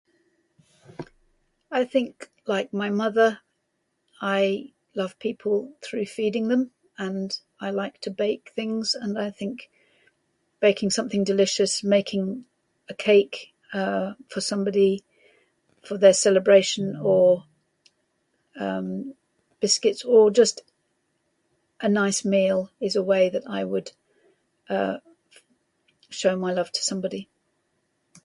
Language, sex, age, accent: English, female, 60-69, England English